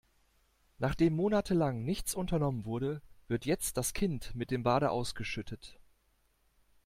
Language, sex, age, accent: German, male, 40-49, Deutschland Deutsch